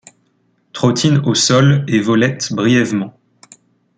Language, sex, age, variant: French, male, 19-29, Français de métropole